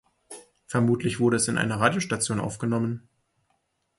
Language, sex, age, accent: German, male, 19-29, Deutschland Deutsch